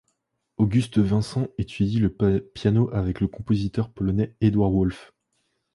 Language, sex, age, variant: French, male, 19-29, Français de métropole